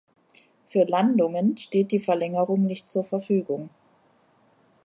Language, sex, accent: German, female, Deutschland Deutsch